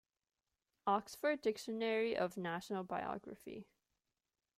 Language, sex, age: English, female, 19-29